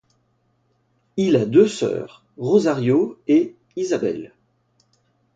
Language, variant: French, Français de métropole